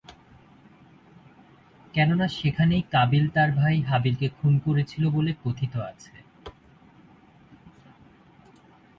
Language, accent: Bengali, প্রমিত